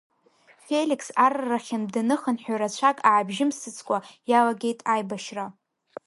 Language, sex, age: Abkhazian, female, 19-29